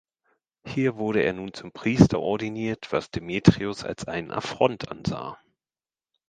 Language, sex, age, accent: German, male, 40-49, Deutschland Deutsch; Hochdeutsch